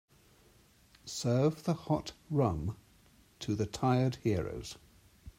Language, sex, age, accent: English, male, 50-59, England English